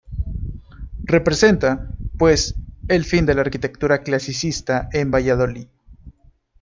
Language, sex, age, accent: Spanish, male, 19-29, México